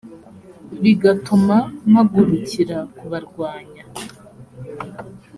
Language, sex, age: Kinyarwanda, female, under 19